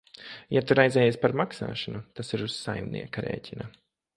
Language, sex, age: Latvian, male, 19-29